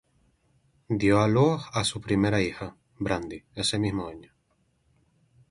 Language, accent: Spanish, España: Islas Canarias